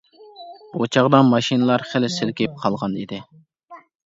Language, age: Uyghur, 19-29